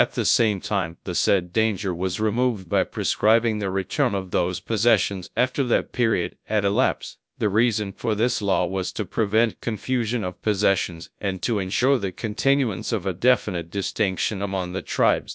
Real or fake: fake